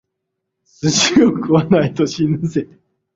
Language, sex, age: Japanese, male, 40-49